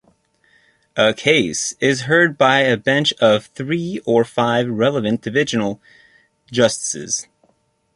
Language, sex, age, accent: English, male, 30-39, United States English